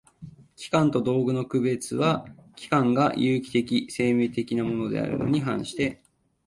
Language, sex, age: Japanese, male, 40-49